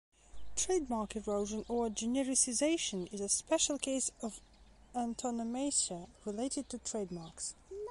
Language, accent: English, England English